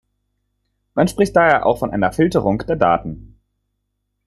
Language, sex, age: German, male, 19-29